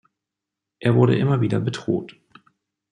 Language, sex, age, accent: German, male, 30-39, Deutschland Deutsch